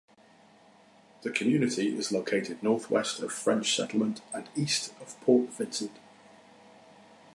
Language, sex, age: English, male, 40-49